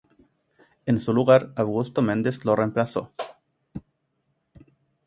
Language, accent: Spanish, Chileno: Chile, Cuyo